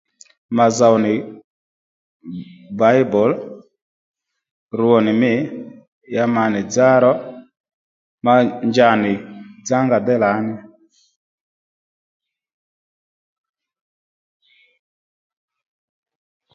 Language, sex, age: Lendu, male, 30-39